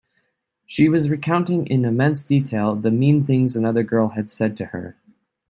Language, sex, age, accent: English, male, 19-29, United States English